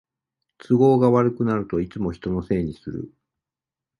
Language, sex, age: Japanese, male, 40-49